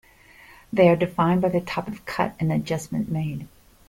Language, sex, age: English, female, 50-59